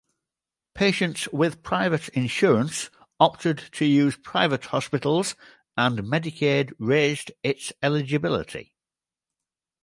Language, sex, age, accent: English, male, 50-59, England English